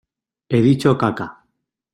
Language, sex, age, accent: Spanish, male, 30-39, España: Norte peninsular (Asturias, Castilla y León, Cantabria, País Vasco, Navarra, Aragón, La Rioja, Guadalajara, Cuenca)